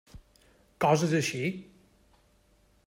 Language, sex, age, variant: Catalan, male, 40-49, Balear